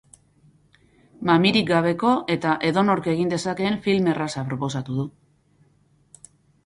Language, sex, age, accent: Basque, female, 40-49, Mendebalekoa (Araba, Bizkaia, Gipuzkoako mendebaleko herri batzuk)